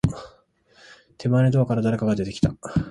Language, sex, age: Japanese, male, 19-29